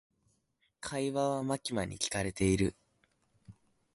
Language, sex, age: Japanese, male, under 19